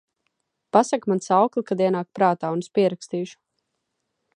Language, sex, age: Latvian, female, 19-29